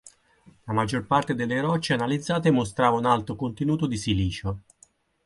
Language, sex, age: Italian, male, 50-59